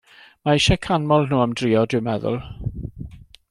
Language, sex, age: Welsh, male, 50-59